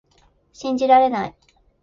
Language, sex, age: Japanese, female, 19-29